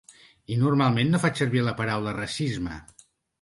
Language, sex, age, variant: Catalan, male, 50-59, Central